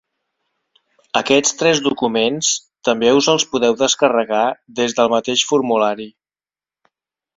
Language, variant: Catalan, Central